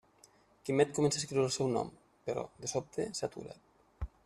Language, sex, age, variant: Catalan, male, 30-39, Nord-Occidental